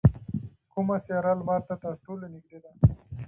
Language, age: Pashto, 30-39